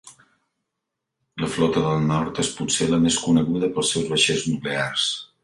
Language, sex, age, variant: Catalan, male, 50-59, Central